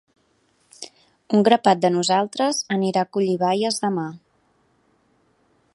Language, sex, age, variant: Catalan, female, 30-39, Central